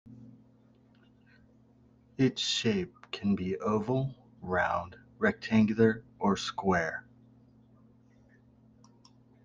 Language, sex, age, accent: English, male, 40-49, United States English